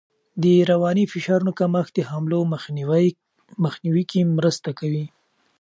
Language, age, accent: Pashto, 19-29, پکتیا ولایت، احمدزی